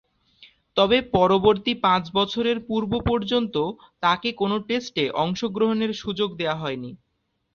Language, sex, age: Bengali, male, 19-29